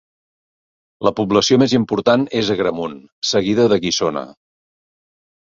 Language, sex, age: Catalan, male, 50-59